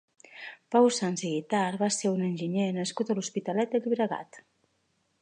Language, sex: Catalan, female